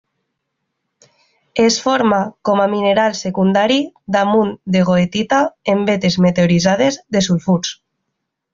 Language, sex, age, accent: Catalan, female, 19-29, valencià